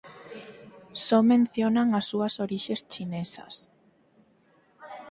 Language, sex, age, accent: Galician, female, under 19, Normativo (estándar)